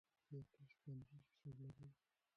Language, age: Pashto, 19-29